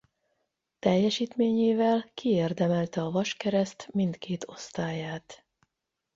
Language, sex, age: Hungarian, female, 50-59